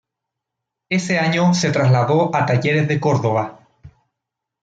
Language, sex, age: Spanish, male, 30-39